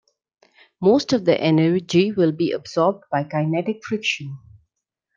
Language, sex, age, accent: English, female, 40-49, India and South Asia (India, Pakistan, Sri Lanka)